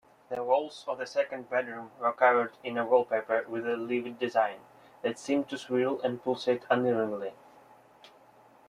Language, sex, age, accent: English, male, 19-29, United States English